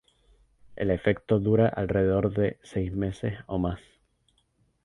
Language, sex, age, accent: Spanish, male, 19-29, España: Islas Canarias